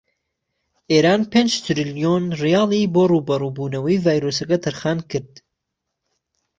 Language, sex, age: Central Kurdish, male, 19-29